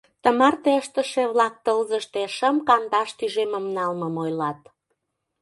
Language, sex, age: Mari, female, 30-39